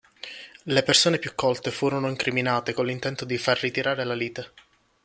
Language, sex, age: Italian, male, under 19